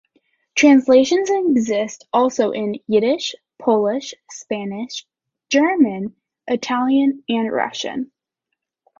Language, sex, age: English, female, 19-29